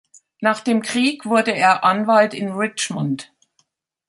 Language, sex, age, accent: German, female, 70-79, Deutschland Deutsch